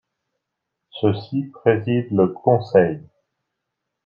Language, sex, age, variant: French, male, 40-49, Français de métropole